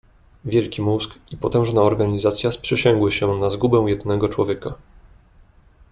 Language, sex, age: Polish, male, 19-29